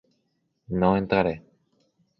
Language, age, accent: Spanish, 19-29, España: Islas Canarias